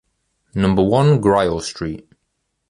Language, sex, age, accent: English, male, under 19, England English